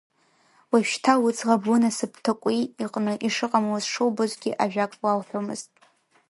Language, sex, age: Abkhazian, female, 19-29